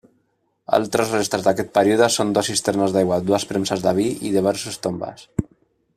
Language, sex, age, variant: Catalan, male, 30-39, Central